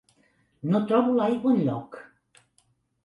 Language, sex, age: Catalan, female, 60-69